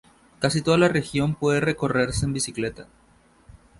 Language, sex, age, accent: Spanish, male, 19-29, Caribe: Cuba, Venezuela, Puerto Rico, República Dominicana, Panamá, Colombia caribeña, México caribeño, Costa del golfo de México